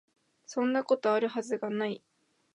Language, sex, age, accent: Japanese, female, 19-29, 標準語